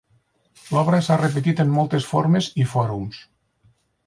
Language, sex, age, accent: Catalan, male, 50-59, Lleidatà